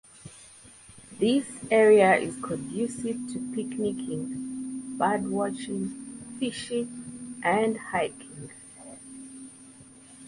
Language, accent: English, United States English